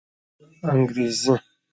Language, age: English, 19-29